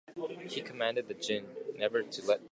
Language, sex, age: English, male, 19-29